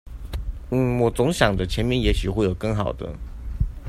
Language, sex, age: Chinese, male, 19-29